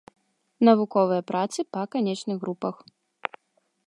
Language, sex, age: Belarusian, female, 19-29